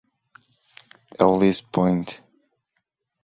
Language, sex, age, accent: Spanish, male, 19-29, Andino-Pacífico: Colombia, Perú, Ecuador, oeste de Bolivia y Venezuela andina